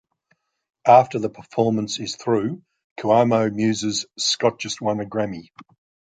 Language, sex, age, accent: English, male, 60-69, Australian English